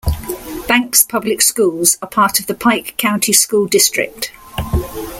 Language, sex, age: English, female, 60-69